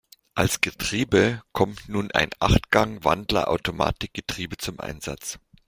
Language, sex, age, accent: German, male, 60-69, Deutschland Deutsch